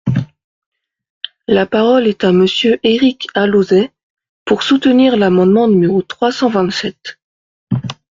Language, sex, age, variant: French, female, 19-29, Français de métropole